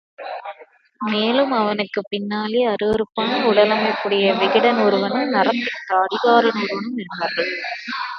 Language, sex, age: Tamil, female, 19-29